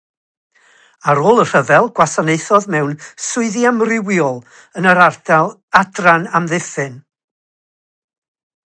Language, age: Welsh, 60-69